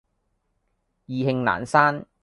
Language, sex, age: Cantonese, male, 19-29